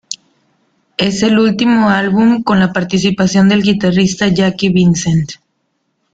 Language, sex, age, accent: Spanish, female, 19-29, México